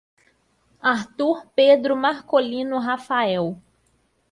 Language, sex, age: Portuguese, female, 30-39